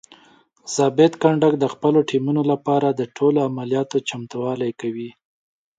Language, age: Pashto, 19-29